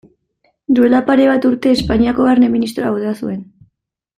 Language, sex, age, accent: Basque, female, 19-29, Erdialdekoa edo Nafarra (Gipuzkoa, Nafarroa)